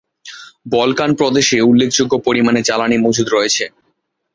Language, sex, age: Bengali, male, 19-29